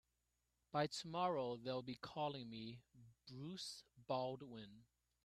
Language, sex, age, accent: English, male, 40-49, Hong Kong English